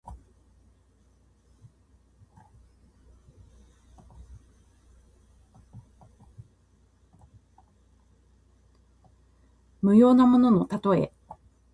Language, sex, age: Japanese, female, 50-59